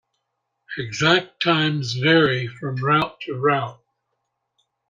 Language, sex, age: English, male, 80-89